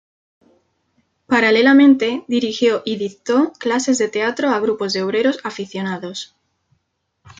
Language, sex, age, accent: Spanish, female, 19-29, España: Centro-Sur peninsular (Madrid, Toledo, Castilla-La Mancha)